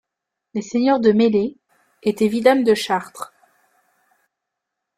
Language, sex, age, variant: French, female, 30-39, Français de métropole